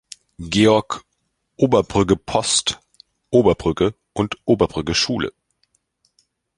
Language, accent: German, Deutschland Deutsch